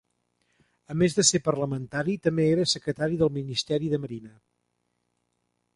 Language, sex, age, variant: Catalan, male, 50-59, Central